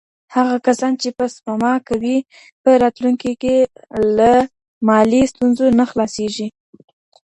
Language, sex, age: Pashto, female, under 19